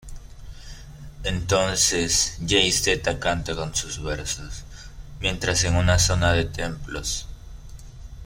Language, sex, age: Spanish, male, under 19